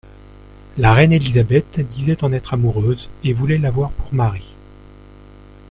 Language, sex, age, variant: French, female, under 19, Français de métropole